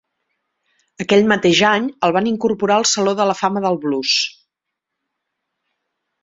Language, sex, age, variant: Catalan, female, 50-59, Central